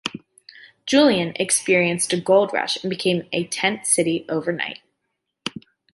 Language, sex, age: English, female, 19-29